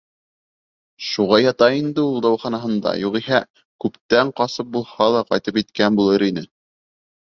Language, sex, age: Bashkir, male, 19-29